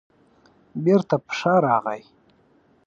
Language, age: Pashto, 30-39